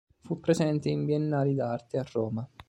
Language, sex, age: Italian, male, 30-39